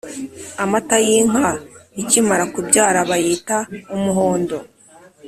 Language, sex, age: Kinyarwanda, female, 19-29